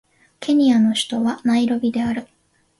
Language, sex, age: Japanese, female, 19-29